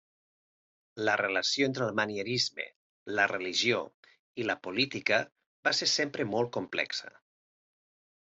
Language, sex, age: Catalan, male, 40-49